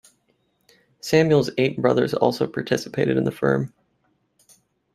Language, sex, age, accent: English, male, 19-29, United States English